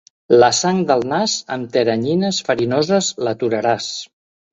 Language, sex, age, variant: Catalan, male, 60-69, Central